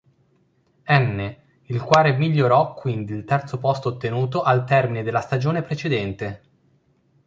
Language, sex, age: Italian, male, 19-29